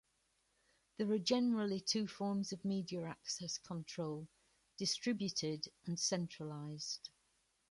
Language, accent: English, England English